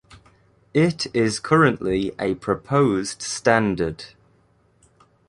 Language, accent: English, England English